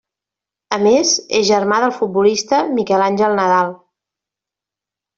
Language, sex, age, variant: Catalan, female, 40-49, Central